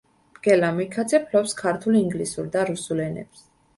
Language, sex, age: Georgian, female, 19-29